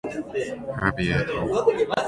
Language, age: English, 19-29